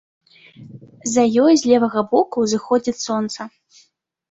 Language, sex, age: Belarusian, female, 30-39